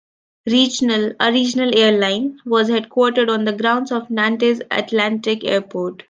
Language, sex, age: English, female, 19-29